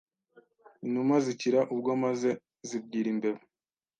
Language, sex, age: Kinyarwanda, male, 19-29